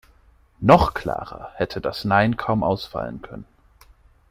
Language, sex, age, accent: German, male, 19-29, Deutschland Deutsch